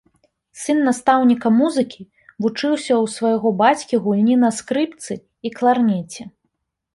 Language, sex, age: Belarusian, female, 30-39